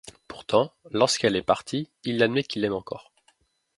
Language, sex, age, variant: French, male, 19-29, Français de métropole